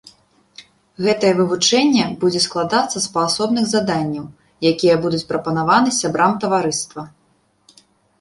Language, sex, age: Belarusian, female, 19-29